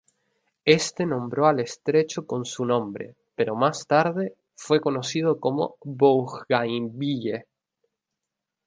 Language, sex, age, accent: Spanish, male, 19-29, España: Islas Canarias